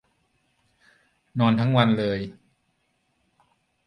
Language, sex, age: Thai, male, 40-49